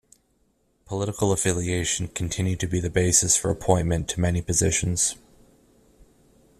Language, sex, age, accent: English, male, 30-39, Canadian English